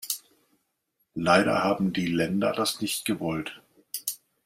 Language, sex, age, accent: German, male, 60-69, Deutschland Deutsch